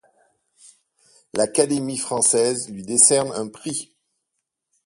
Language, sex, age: French, male, 60-69